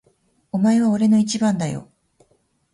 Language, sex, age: Japanese, female, 40-49